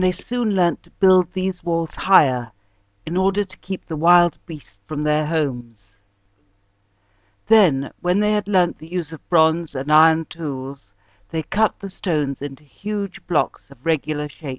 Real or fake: real